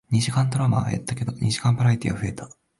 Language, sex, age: Japanese, male, 19-29